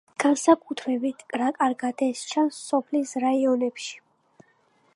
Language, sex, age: Georgian, female, 19-29